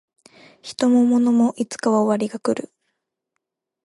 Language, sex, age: Japanese, female, 19-29